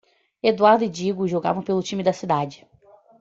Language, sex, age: Portuguese, female, under 19